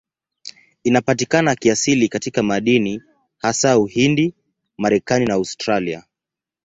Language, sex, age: Swahili, male, 19-29